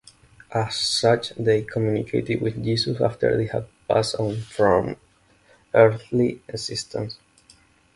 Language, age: English, 19-29